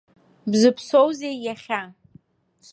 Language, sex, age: Abkhazian, female, under 19